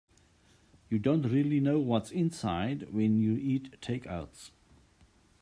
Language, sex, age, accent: English, male, 60-69, Southern African (South Africa, Zimbabwe, Namibia)